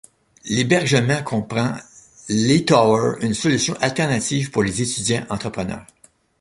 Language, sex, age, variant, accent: French, male, 60-69, Français d'Amérique du Nord, Français du Canada